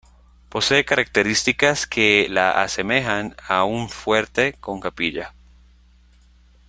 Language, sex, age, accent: Spanish, male, 19-29, Andino-Pacífico: Colombia, Perú, Ecuador, oeste de Bolivia y Venezuela andina